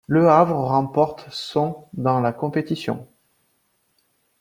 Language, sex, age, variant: French, male, 30-39, Français de métropole